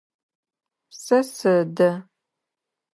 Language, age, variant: Adyghe, 40-49, Адыгабзэ (Кирил, пстэумэ зэдыряе)